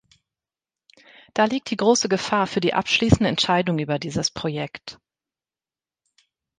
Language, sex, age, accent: German, female, 30-39, Deutschland Deutsch